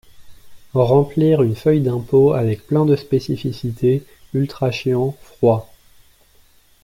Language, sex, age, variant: French, male, 19-29, Français de métropole